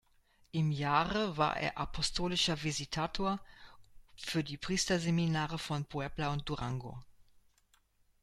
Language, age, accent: German, 60-69, Deutschland Deutsch